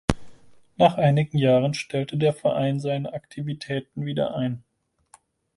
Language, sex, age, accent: German, male, 30-39, Deutschland Deutsch